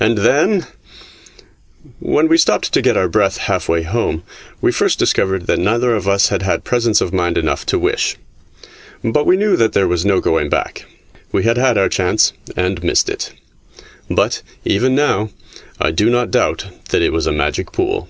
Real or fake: real